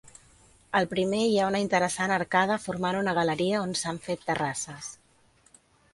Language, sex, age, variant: Catalan, female, 40-49, Central